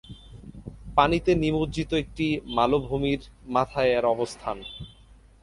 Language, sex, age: Bengali, male, 19-29